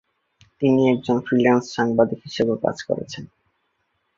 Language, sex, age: Bengali, male, 19-29